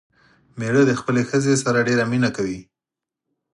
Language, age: Pashto, 30-39